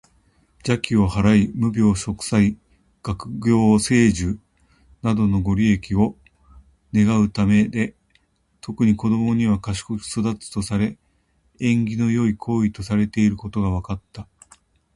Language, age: Japanese, 50-59